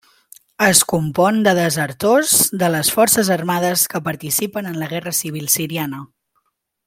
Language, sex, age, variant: Catalan, female, 19-29, Central